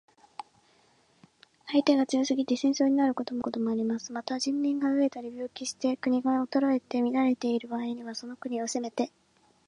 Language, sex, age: Japanese, female, 19-29